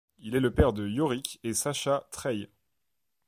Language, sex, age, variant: French, male, 19-29, Français de métropole